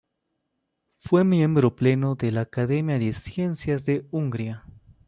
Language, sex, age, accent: Spanish, male, 19-29, Andino-Pacífico: Colombia, Perú, Ecuador, oeste de Bolivia y Venezuela andina